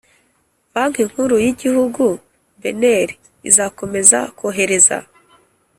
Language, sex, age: Kinyarwanda, female, 19-29